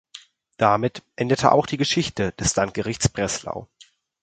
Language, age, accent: German, under 19, Deutschland Deutsch